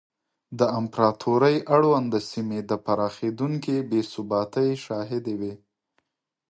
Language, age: Pashto, 30-39